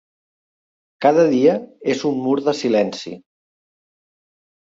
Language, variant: Catalan, Central